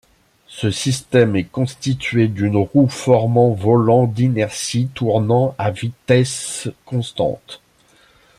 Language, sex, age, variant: French, male, 50-59, Français de métropole